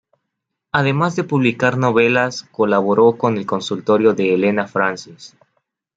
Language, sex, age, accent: Spanish, male, 19-29, México